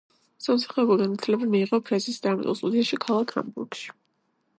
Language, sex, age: Georgian, female, 19-29